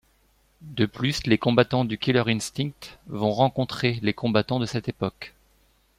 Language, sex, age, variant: French, male, 40-49, Français de métropole